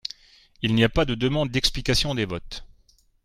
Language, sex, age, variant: French, male, 40-49, Français de métropole